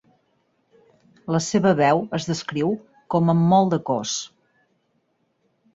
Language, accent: Catalan, Garrotxi